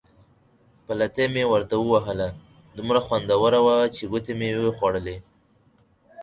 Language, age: Pashto, 19-29